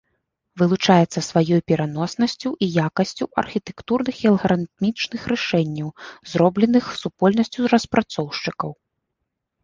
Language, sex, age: Belarusian, female, 19-29